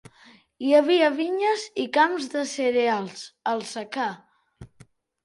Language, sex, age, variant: Catalan, male, under 19, Central